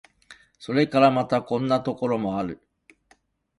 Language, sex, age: Japanese, male, 60-69